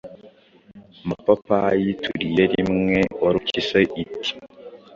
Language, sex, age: Kinyarwanda, male, under 19